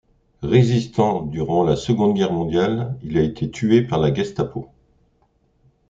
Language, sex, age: French, male, 60-69